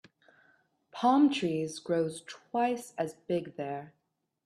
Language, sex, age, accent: English, female, 19-29, United States English